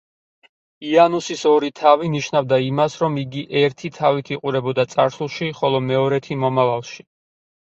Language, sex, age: Georgian, male, 30-39